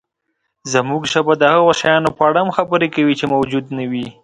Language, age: Pashto, 19-29